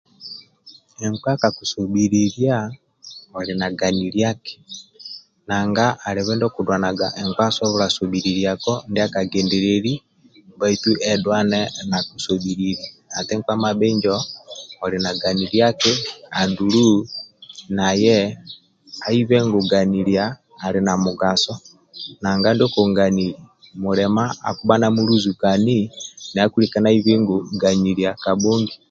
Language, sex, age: Amba (Uganda), male, 50-59